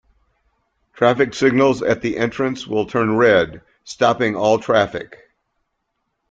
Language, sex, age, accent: English, male, 70-79, United States English